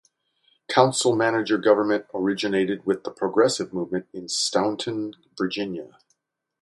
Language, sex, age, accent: English, male, 60-69, United States English